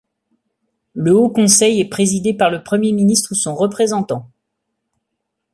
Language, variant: French, Français de métropole